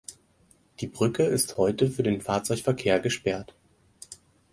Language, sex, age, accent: German, male, 19-29, Deutschland Deutsch